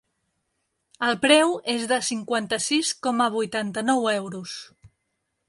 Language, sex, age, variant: Catalan, female, 40-49, Central